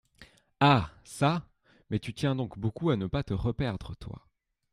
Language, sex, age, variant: French, male, 30-39, Français de métropole